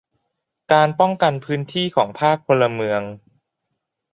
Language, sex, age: Thai, male, 19-29